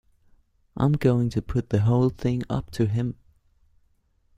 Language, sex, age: English, male, 19-29